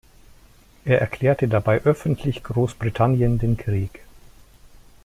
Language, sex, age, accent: German, male, 50-59, Deutschland Deutsch